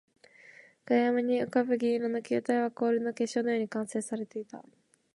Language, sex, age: Japanese, female, 19-29